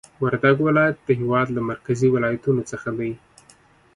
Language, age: Pashto, 30-39